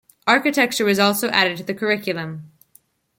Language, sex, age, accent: English, female, under 19, United States English